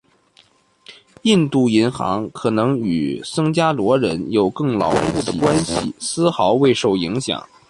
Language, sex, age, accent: Chinese, male, 19-29, 出生地：北京市